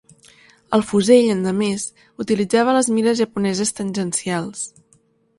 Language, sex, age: Catalan, female, 19-29